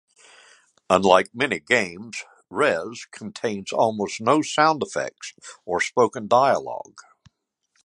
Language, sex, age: English, male, 70-79